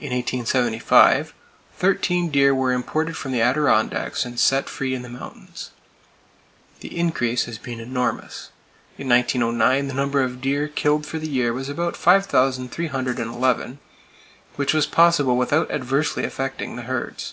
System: none